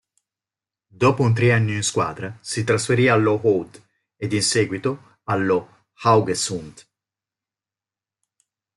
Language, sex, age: Italian, male, 40-49